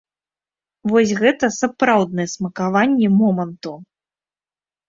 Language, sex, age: Belarusian, female, 30-39